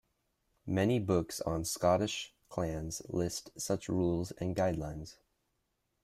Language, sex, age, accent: English, male, under 19, United States English